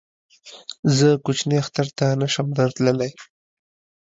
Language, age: Pashto, 19-29